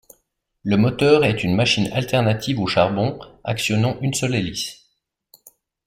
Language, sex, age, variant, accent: French, male, 30-39, Français d'Europe, Français de Suisse